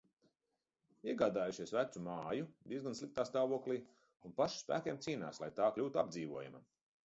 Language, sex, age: Latvian, male, 40-49